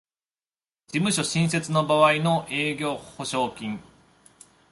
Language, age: Japanese, 40-49